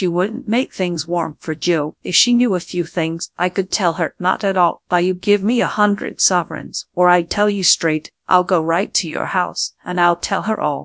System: TTS, GradTTS